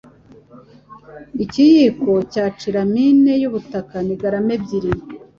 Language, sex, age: Kinyarwanda, female, 40-49